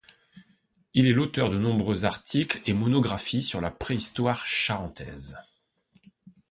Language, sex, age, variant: French, male, 40-49, Français de métropole